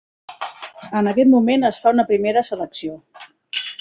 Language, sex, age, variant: Catalan, female, 40-49, Central